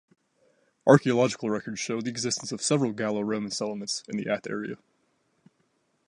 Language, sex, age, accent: English, male, 19-29, United States English